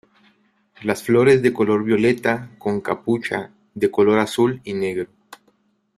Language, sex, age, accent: Spanish, male, 30-39, México